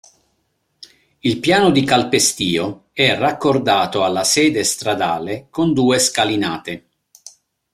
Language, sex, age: Italian, male, 50-59